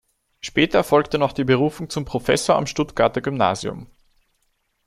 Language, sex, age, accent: German, male, 19-29, Österreichisches Deutsch